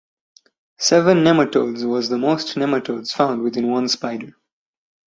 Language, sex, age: English, male, 19-29